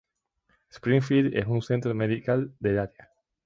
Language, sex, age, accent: Spanish, male, 19-29, España: Islas Canarias